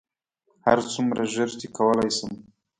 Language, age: Pashto, 19-29